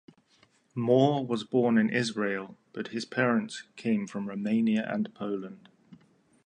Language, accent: English, England English